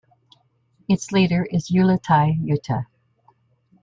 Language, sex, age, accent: English, female, 60-69, United States English